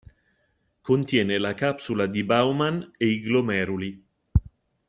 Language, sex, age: Italian, male, 50-59